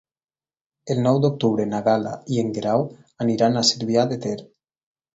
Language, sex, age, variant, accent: Catalan, male, 19-29, Valencià central, valencià